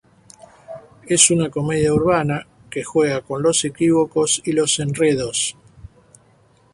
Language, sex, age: Spanish, male, 70-79